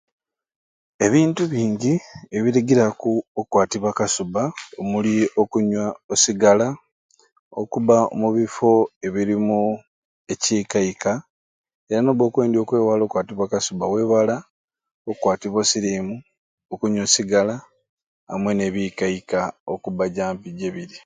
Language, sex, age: Ruuli, male, 30-39